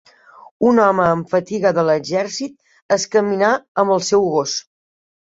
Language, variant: Catalan, Central